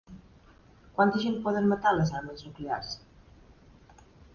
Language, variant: Catalan, Central